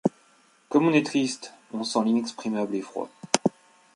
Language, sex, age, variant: French, male, 30-39, Français de métropole